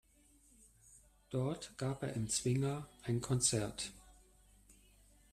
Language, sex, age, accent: German, male, 60-69, Deutschland Deutsch